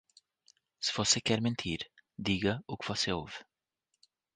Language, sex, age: Portuguese, male, 40-49